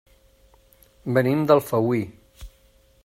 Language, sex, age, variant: Catalan, male, 60-69, Nord-Occidental